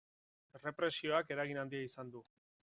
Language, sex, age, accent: Basque, male, 30-39, Erdialdekoa edo Nafarra (Gipuzkoa, Nafarroa)